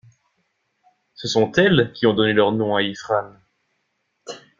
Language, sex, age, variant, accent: French, male, 19-29, Français d'Europe, Français de Suisse